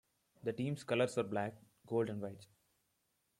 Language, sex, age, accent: English, male, 19-29, India and South Asia (India, Pakistan, Sri Lanka)